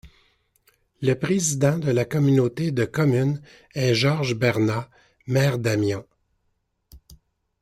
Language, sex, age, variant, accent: French, male, 60-69, Français d'Amérique du Nord, Français du Canada